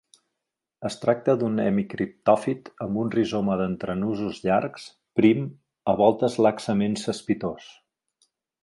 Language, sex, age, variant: Catalan, male, 40-49, Central